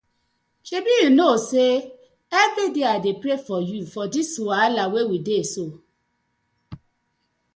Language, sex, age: Nigerian Pidgin, female, 40-49